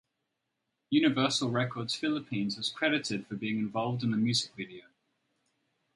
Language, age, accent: English, 30-39, Australian English